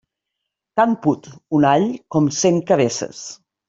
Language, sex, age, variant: Catalan, female, 50-59, Nord-Occidental